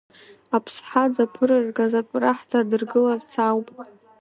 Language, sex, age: Abkhazian, female, under 19